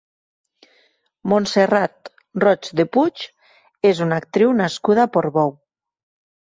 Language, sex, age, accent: Catalan, female, 40-49, valencià; Tortosí